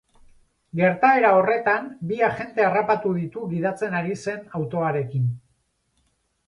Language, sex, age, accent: Basque, male, 50-59, Mendebalekoa (Araba, Bizkaia, Gipuzkoako mendebaleko herri batzuk)